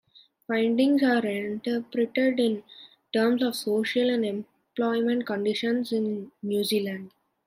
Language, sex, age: English, male, under 19